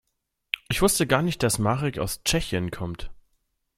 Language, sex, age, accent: German, male, 19-29, Deutschland Deutsch